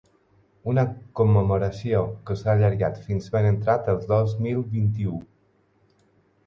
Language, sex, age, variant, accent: Catalan, male, 30-39, Balear, balear; aprenent (recent, des del castellà)